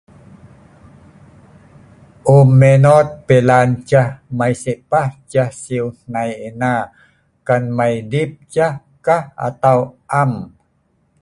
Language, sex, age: Sa'ban, male, 50-59